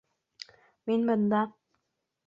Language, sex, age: Bashkir, female, under 19